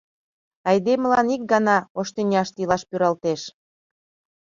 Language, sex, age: Mari, female, 30-39